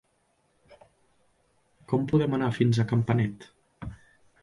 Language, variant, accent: Catalan, Central, Barcelona